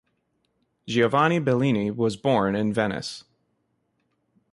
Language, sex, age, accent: English, male, 19-29, United States English